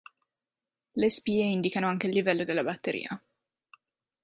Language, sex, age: Italian, female, under 19